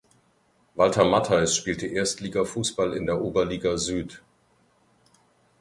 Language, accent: German, Deutschland Deutsch